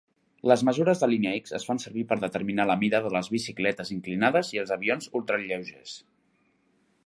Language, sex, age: Catalan, male, 19-29